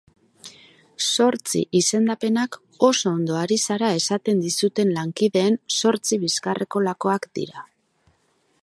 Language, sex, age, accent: Basque, female, 40-49, Mendebalekoa (Araba, Bizkaia, Gipuzkoako mendebaleko herri batzuk)